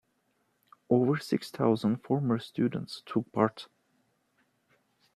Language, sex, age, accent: English, male, 19-29, United States English